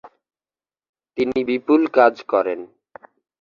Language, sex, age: Bengali, male, 40-49